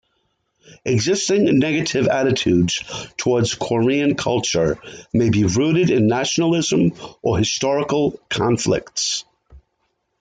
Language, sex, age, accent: English, male, 50-59, United States English